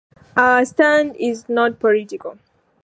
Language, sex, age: English, female, 19-29